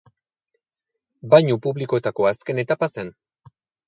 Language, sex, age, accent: Basque, male, 30-39, Erdialdekoa edo Nafarra (Gipuzkoa, Nafarroa)